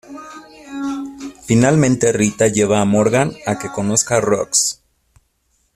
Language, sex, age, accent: Spanish, male, 19-29, México